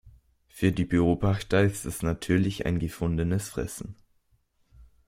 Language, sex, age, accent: German, male, under 19, Österreichisches Deutsch